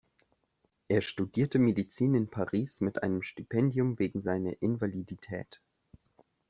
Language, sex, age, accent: German, male, 19-29, Deutschland Deutsch